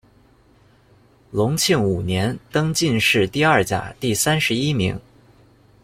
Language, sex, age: Chinese, male, 19-29